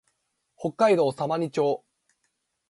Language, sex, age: Japanese, male, 19-29